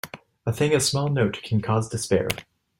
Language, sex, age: English, male, 19-29